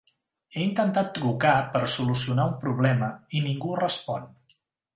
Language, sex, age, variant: Catalan, male, 40-49, Central